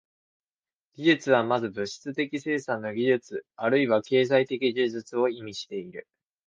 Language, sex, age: Japanese, male, under 19